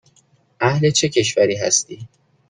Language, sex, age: Persian, male, 19-29